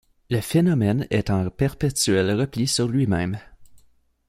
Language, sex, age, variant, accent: French, male, 19-29, Français d'Amérique du Nord, Français du Canada